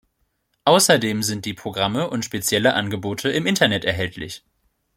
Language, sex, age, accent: German, male, 19-29, Deutschland Deutsch